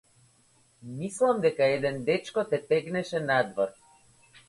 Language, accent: Macedonian, литературен